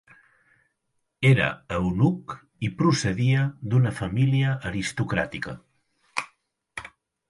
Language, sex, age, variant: Catalan, male, 50-59, Central